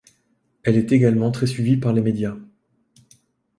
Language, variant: French, Français de métropole